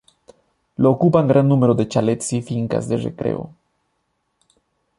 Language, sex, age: Spanish, male, 19-29